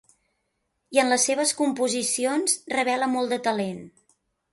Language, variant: Catalan, Central